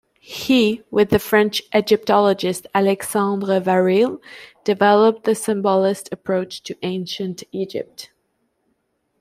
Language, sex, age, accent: English, female, 30-39, Canadian English